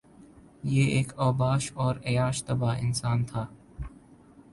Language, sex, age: Urdu, male, 19-29